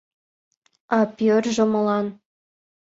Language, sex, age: Mari, female, under 19